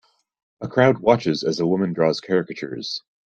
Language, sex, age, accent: English, male, 30-39, United States English